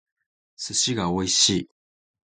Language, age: Japanese, 19-29